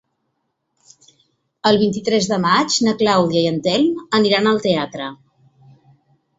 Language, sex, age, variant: Catalan, female, 50-59, Central